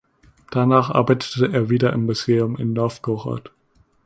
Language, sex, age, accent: German, male, under 19, Deutschland Deutsch